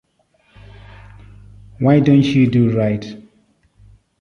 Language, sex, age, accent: English, male, 30-39, Southern African (South Africa, Zimbabwe, Namibia)